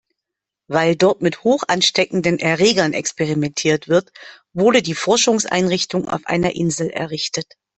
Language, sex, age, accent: German, female, 50-59, Deutschland Deutsch